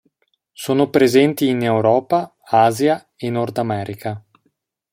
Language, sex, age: Italian, male, 19-29